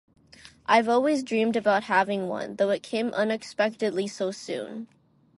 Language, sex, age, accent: English, female, under 19, United States English